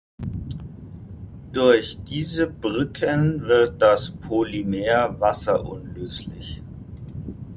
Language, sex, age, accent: German, male, 30-39, Deutschland Deutsch